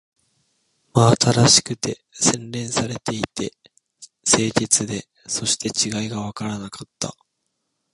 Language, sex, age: Japanese, male, 19-29